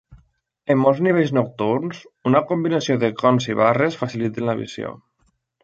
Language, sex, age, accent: Catalan, male, 19-29, valencià